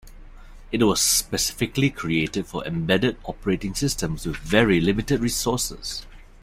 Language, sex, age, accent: English, male, 30-39, Singaporean English